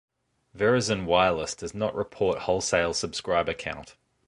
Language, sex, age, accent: English, male, 30-39, Australian English